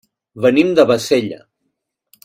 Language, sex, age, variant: Catalan, male, 50-59, Central